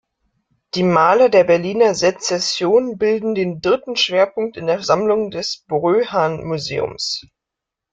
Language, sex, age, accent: German, female, 19-29, Deutschland Deutsch